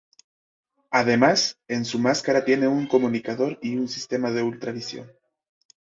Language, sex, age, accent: Spanish, male, 19-29, América central